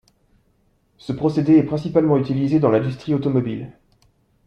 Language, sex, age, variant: French, male, 30-39, Français de métropole